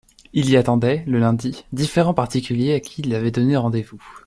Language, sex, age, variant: French, male, 19-29, Français de métropole